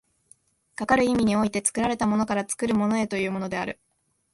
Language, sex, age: Japanese, female, 19-29